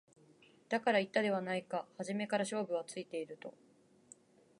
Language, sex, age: Japanese, female, 19-29